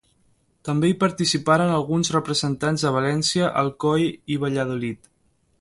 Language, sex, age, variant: Catalan, male, 19-29, Central